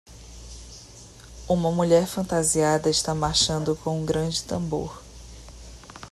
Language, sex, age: Portuguese, female, 30-39